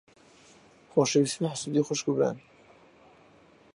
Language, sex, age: Central Kurdish, male, 19-29